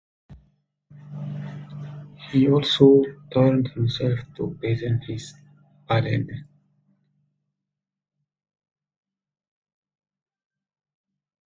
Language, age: English, 19-29